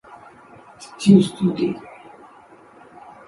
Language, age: English, 30-39